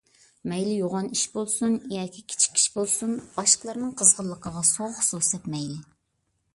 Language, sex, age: Uyghur, female, under 19